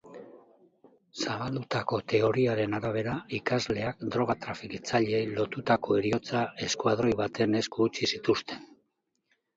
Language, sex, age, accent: Basque, male, 60-69, Mendebalekoa (Araba, Bizkaia, Gipuzkoako mendebaleko herri batzuk)